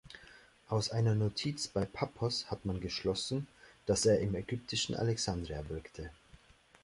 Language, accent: German, Österreichisches Deutsch